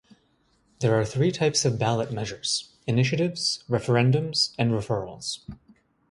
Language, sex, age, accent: English, male, 30-39, United States English